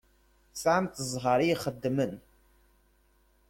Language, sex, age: Kabyle, male, 30-39